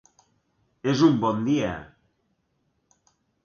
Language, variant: Catalan, Nord-Occidental